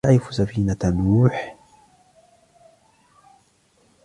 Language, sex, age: Arabic, male, 19-29